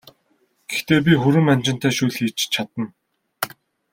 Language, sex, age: Mongolian, male, 19-29